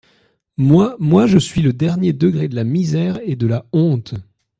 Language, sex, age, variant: French, male, 30-39, Français de métropole